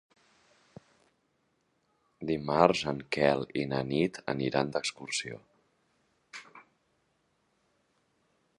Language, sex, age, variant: Catalan, male, 40-49, Nord-Occidental